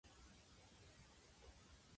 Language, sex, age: Japanese, female, 19-29